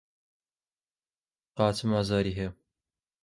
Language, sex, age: Central Kurdish, male, 19-29